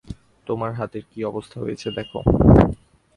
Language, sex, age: Bengali, male, 19-29